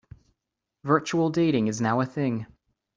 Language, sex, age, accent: English, male, 30-39, United States English